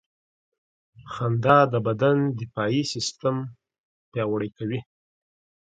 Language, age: Pashto, 30-39